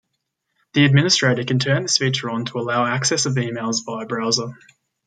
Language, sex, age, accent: English, male, under 19, Australian English